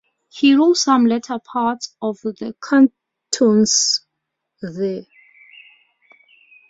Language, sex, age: English, female, 30-39